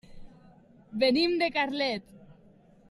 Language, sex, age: Catalan, female, 30-39